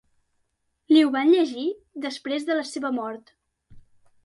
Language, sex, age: Catalan, female, under 19